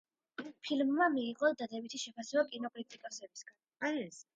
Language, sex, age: Georgian, female, 50-59